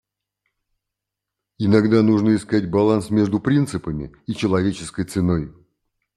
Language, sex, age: Russian, male, 50-59